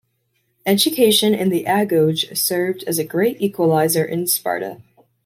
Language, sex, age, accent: English, female, 19-29, United States English